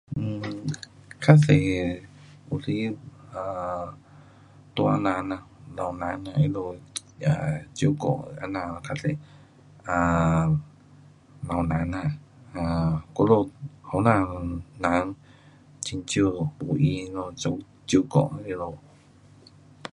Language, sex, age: Pu-Xian Chinese, male, 40-49